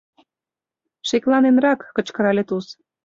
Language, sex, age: Mari, female, 30-39